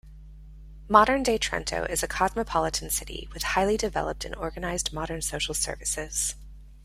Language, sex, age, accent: English, female, 30-39, United States English